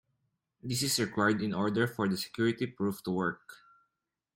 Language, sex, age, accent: English, male, 19-29, Filipino